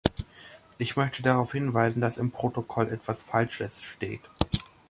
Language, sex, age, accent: German, male, 19-29, Deutschland Deutsch